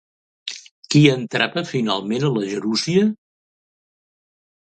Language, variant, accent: Catalan, Central, central